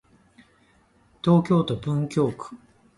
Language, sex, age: Japanese, male, 50-59